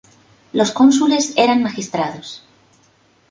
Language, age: Spanish, 50-59